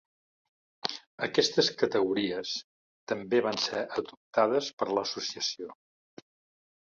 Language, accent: Catalan, gironí